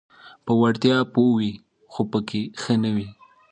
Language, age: Pashto, 19-29